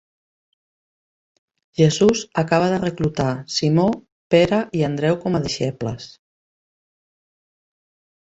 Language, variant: Catalan, Central